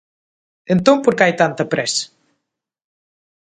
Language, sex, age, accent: Galician, female, 30-39, Atlántico (seseo e gheada)